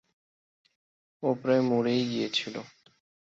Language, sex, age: Bengali, male, 19-29